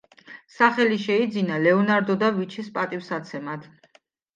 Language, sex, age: Georgian, female, 40-49